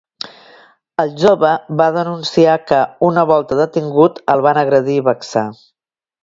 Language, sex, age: Catalan, female, 50-59